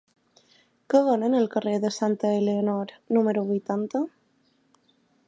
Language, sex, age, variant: Catalan, female, 19-29, Balear